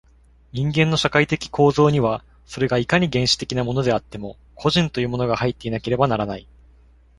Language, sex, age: Japanese, male, 19-29